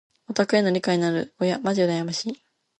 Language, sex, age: Japanese, female, under 19